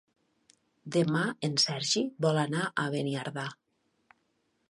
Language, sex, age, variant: Catalan, female, 40-49, Nord-Occidental